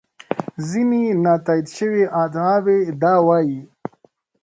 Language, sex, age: Pashto, male, 30-39